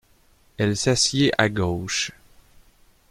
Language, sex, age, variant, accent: French, male, 30-39, Français d'Amérique du Nord, Français du Canada